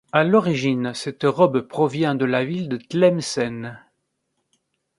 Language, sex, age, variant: French, male, 60-69, Français de métropole